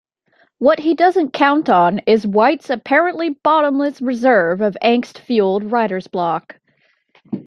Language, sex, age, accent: English, female, 19-29, United States English